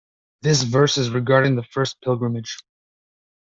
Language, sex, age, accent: English, male, 19-29, United States English